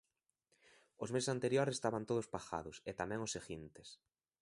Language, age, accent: Galician, 19-29, Atlántico (seseo e gheada)